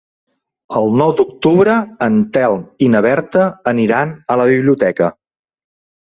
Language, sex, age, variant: Catalan, male, 40-49, Central